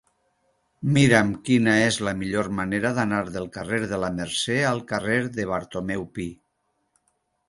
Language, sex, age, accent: Catalan, male, 50-59, valencià